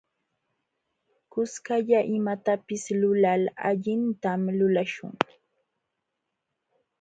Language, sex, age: Jauja Wanca Quechua, female, 19-29